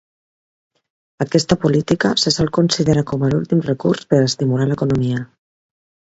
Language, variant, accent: Catalan, Nord-Occidental, nord-occidental